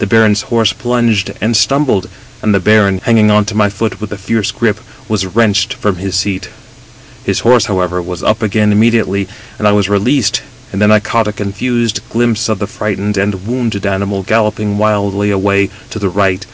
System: none